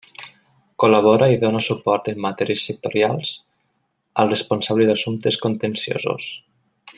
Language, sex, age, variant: Catalan, male, 19-29, Nord-Occidental